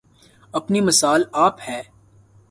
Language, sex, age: Urdu, male, 19-29